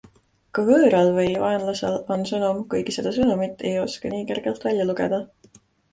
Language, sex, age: Estonian, female, 19-29